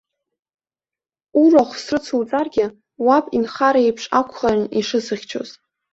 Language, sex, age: Abkhazian, female, under 19